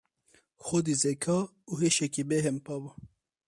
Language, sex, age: Kurdish, male, 30-39